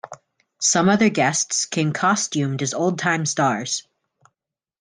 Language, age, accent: English, 19-29, United States English